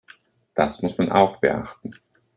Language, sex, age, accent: German, male, 30-39, Österreichisches Deutsch